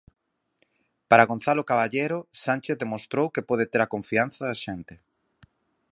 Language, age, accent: Galician, 30-39, Normativo (estándar)